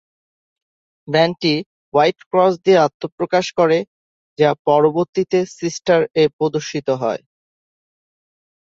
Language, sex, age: Bengali, male, 19-29